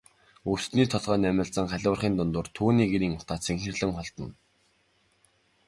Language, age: Mongolian, 19-29